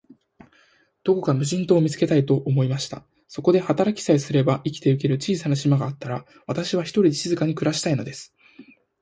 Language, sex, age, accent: Japanese, male, 19-29, 標準語